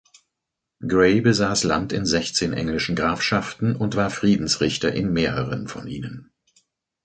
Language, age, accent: German, 50-59, Deutschland Deutsch